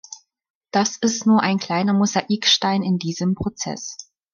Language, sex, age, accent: German, female, 19-29, Deutschland Deutsch